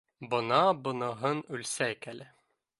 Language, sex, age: Bashkir, male, 19-29